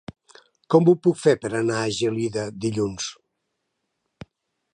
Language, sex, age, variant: Catalan, male, 60-69, Nord-Occidental